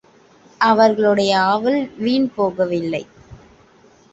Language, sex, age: Tamil, female, 19-29